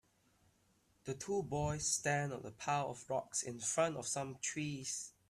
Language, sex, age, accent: English, male, 19-29, Malaysian English